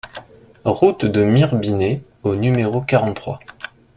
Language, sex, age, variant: French, male, 30-39, Français de métropole